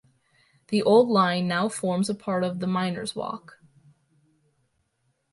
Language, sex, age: English, female, under 19